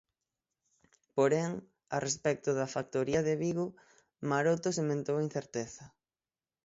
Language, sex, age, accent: Galician, male, 19-29, Atlántico (seseo e gheada); Normativo (estándar)